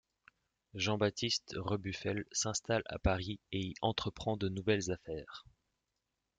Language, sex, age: French, male, under 19